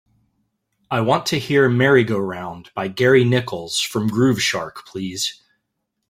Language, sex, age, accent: English, male, 30-39, United States English